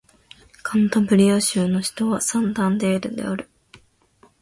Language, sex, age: Japanese, female, under 19